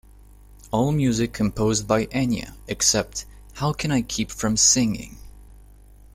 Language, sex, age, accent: English, male, 19-29, United States English